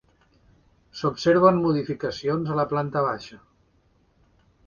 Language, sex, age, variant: Catalan, male, 60-69, Central